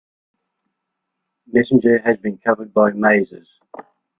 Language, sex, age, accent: English, male, 70-79, Australian English